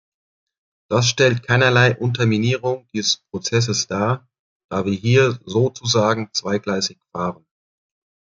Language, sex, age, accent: German, male, 40-49, Deutschland Deutsch